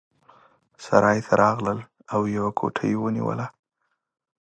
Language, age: Pashto, 19-29